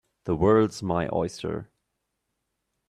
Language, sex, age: English, male, 19-29